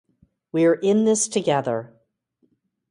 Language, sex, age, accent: English, female, 60-69, United States English